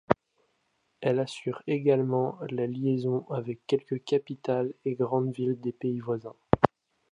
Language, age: French, 19-29